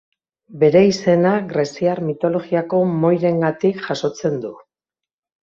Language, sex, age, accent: Basque, female, 50-59, Mendebalekoa (Araba, Bizkaia, Gipuzkoako mendebaleko herri batzuk)